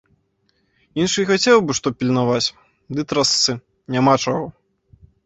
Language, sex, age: Belarusian, male, 19-29